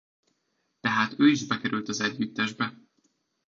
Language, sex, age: Hungarian, male, 19-29